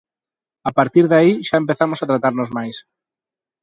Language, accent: Galician, Normativo (estándar)